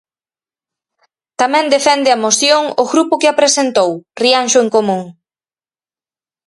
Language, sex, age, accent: Galician, female, 40-49, Atlántico (seseo e gheada)